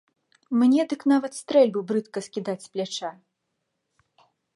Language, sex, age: Belarusian, female, 19-29